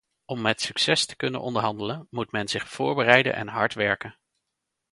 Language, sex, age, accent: Dutch, male, 40-49, Nederlands Nederlands